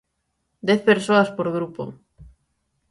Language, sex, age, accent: Galician, female, 19-29, Central (gheada); Normativo (estándar)